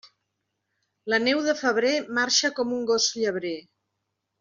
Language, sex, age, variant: Catalan, male, 50-59, Central